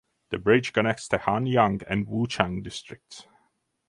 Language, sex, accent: English, male, England English; Scottish English